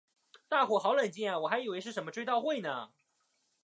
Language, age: Chinese, 19-29